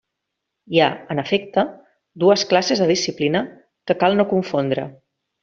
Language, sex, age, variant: Catalan, female, 40-49, Central